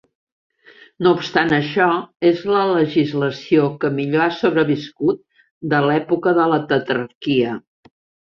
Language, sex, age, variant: Catalan, female, 60-69, Central